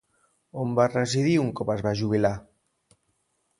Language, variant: Catalan, Central